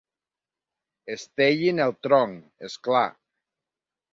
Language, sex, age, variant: Catalan, male, 40-49, Nord-Occidental